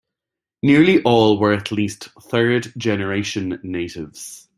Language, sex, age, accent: English, male, 19-29, Irish English